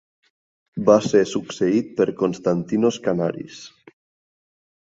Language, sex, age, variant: Catalan, male, 19-29, Nord-Occidental